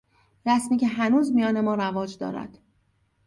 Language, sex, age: Persian, female, 30-39